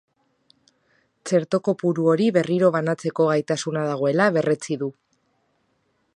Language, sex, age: Basque, female, 30-39